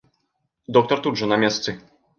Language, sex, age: Belarusian, male, 30-39